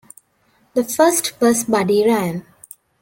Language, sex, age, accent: English, female, 19-29, India and South Asia (India, Pakistan, Sri Lanka)